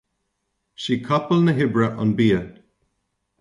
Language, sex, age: Irish, male, 30-39